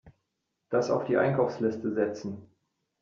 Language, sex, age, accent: German, male, 30-39, Deutschland Deutsch